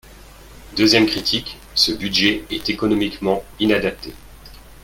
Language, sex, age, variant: French, male, 30-39, Français de métropole